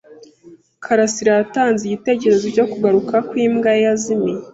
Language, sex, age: Kinyarwanda, female, 19-29